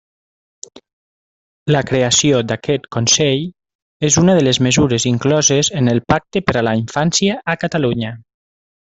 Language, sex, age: Catalan, male, 30-39